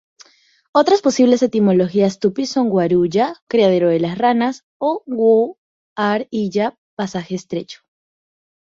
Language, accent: Spanish, Andino-Pacífico: Colombia, Perú, Ecuador, oeste de Bolivia y Venezuela andina